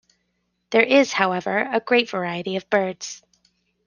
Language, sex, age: English, female, 30-39